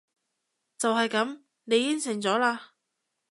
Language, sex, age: Cantonese, female, 30-39